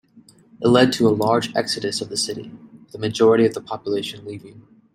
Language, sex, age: English, male, 30-39